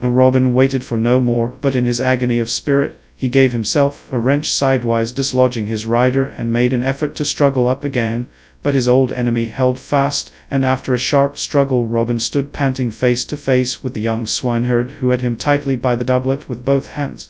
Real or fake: fake